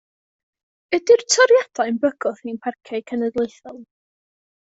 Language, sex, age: Welsh, female, under 19